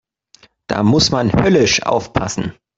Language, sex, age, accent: German, male, 19-29, Deutschland Deutsch